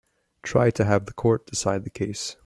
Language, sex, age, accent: English, male, 19-29, United States English